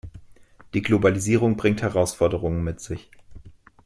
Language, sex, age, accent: German, male, 30-39, Deutschland Deutsch